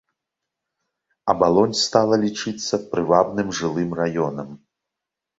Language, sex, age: Belarusian, male, 30-39